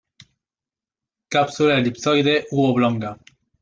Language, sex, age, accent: Spanish, male, 19-29, Andino-Pacífico: Colombia, Perú, Ecuador, oeste de Bolivia y Venezuela andina